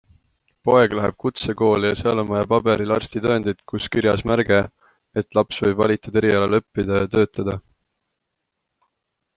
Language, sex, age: Estonian, male, 19-29